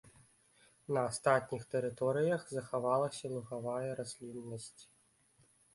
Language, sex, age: Belarusian, male, 19-29